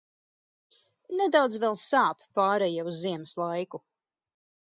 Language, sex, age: Latvian, female, 19-29